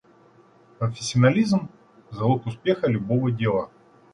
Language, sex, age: Russian, male, 40-49